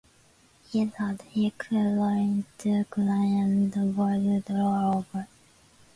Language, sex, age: English, female, 19-29